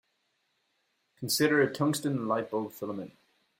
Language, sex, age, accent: English, male, 30-39, Irish English